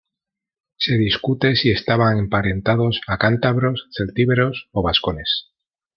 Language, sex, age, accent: Spanish, male, 30-39, España: Centro-Sur peninsular (Madrid, Toledo, Castilla-La Mancha)